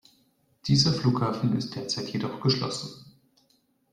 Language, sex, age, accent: German, male, 40-49, Deutschland Deutsch